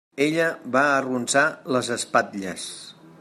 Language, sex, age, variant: Catalan, male, 50-59, Central